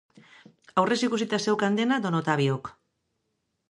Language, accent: Basque, Mendebalekoa (Araba, Bizkaia, Gipuzkoako mendebaleko herri batzuk)